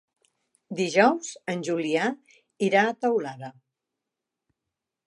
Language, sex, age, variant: Catalan, female, 60-69, Central